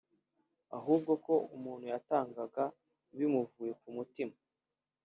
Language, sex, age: Kinyarwanda, male, 19-29